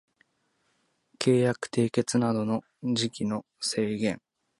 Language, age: Japanese, 19-29